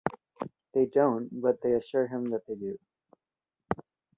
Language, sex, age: English, male, 19-29